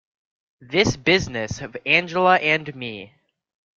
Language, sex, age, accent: English, male, under 19, United States English